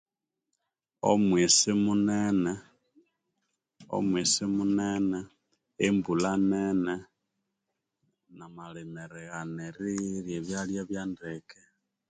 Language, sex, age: Konzo, male, 30-39